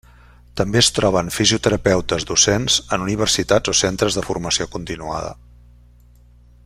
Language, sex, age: Catalan, male, 60-69